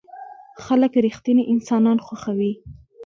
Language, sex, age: Pashto, female, 19-29